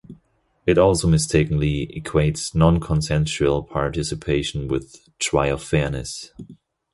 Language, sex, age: English, male, 30-39